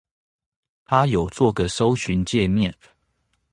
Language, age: Chinese, 30-39